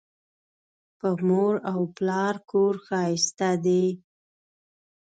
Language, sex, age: Pashto, female, 19-29